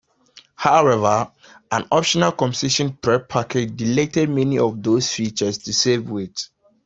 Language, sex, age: English, male, 30-39